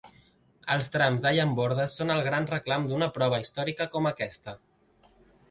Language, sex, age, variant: Catalan, male, 30-39, Central